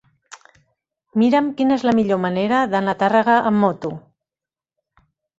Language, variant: Catalan, Central